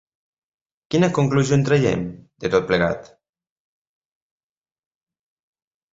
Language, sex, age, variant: Catalan, male, 19-29, Nord-Occidental